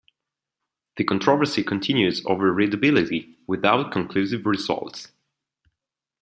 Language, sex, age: English, male, 19-29